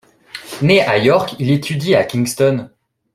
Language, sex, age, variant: French, male, 19-29, Français de métropole